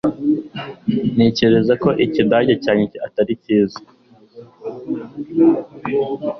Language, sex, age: Kinyarwanda, male, under 19